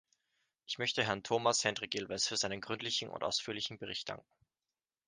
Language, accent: German, Österreichisches Deutsch